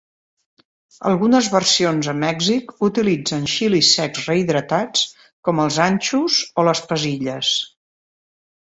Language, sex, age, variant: Catalan, female, 50-59, Central